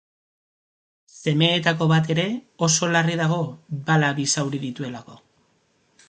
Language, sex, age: Basque, male, 50-59